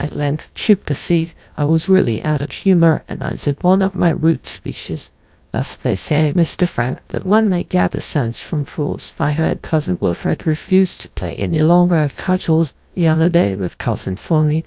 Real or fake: fake